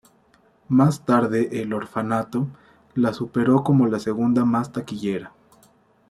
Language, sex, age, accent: Spanish, male, 19-29, México